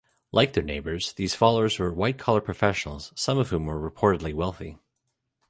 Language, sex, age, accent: English, male, 30-39, Canadian English